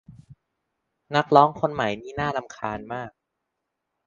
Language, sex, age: Thai, male, under 19